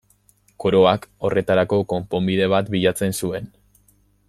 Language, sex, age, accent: Basque, male, 19-29, Mendebalekoa (Araba, Bizkaia, Gipuzkoako mendebaleko herri batzuk)